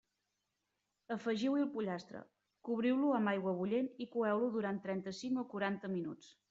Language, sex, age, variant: Catalan, female, 30-39, Central